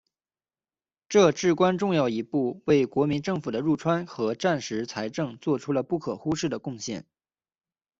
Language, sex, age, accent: Chinese, male, 19-29, 出生地：山西省